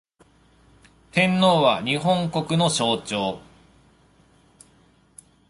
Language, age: Japanese, 40-49